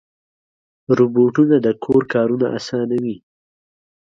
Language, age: Pashto, 19-29